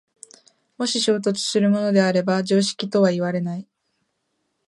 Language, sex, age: Japanese, female, 19-29